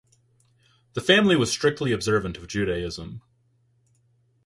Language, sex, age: English, male, 19-29